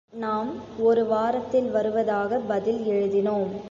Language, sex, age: Tamil, female, under 19